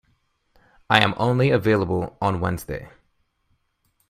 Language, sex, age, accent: English, male, 19-29, United States English